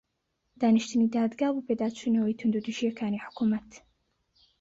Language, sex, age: Central Kurdish, female, 19-29